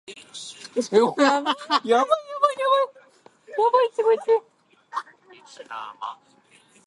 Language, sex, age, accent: English, female, under 19, United States English